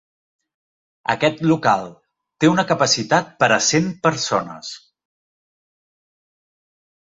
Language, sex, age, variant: Catalan, male, 40-49, Central